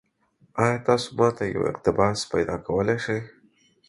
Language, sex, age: Pashto, male, 40-49